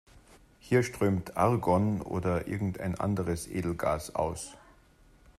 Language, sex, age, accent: German, male, 40-49, Österreichisches Deutsch